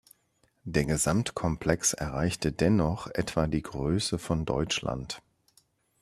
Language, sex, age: German, male, 30-39